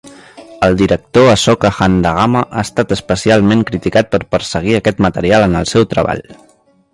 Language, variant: Catalan, Central